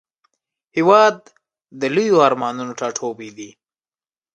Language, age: Pashto, 19-29